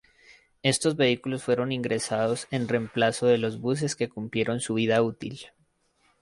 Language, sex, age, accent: Spanish, male, 19-29, Andino-Pacífico: Colombia, Perú, Ecuador, oeste de Bolivia y Venezuela andina